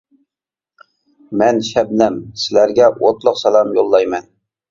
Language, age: Uyghur, 30-39